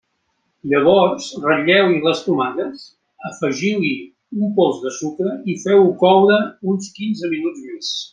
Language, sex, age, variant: Catalan, male, 60-69, Central